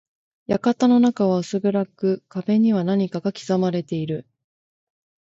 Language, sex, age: Japanese, female, 30-39